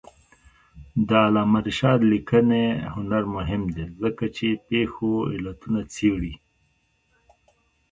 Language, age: Pashto, 60-69